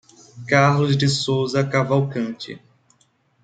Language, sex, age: Portuguese, male, 30-39